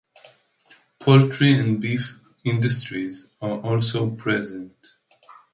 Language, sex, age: English, male, 30-39